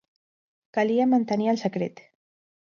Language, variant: Catalan, Central